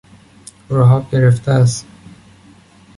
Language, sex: Persian, male